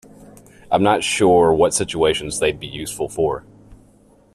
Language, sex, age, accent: English, male, 30-39, United States English